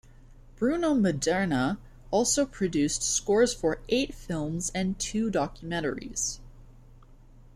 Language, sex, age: English, female, 19-29